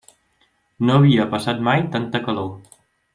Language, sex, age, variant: Catalan, male, 19-29, Central